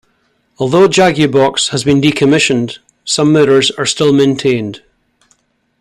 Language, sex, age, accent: English, male, 60-69, Scottish English